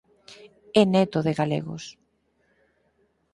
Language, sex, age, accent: Galician, female, 50-59, Normativo (estándar)